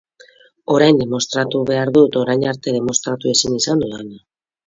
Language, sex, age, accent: Basque, female, 30-39, Mendebalekoa (Araba, Bizkaia, Gipuzkoako mendebaleko herri batzuk)